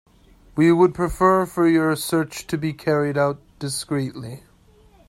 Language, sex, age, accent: English, male, 30-39, United States English